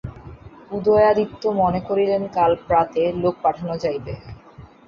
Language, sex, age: Bengali, female, 19-29